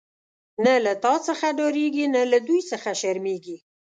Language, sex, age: Pashto, female, 50-59